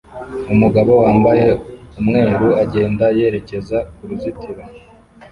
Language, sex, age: Kinyarwanda, male, 19-29